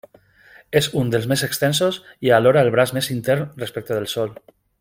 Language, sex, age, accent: Catalan, male, 40-49, valencià